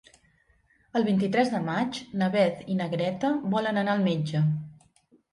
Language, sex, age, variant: Catalan, female, 50-59, Central